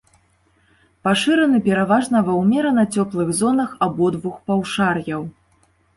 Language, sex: Belarusian, female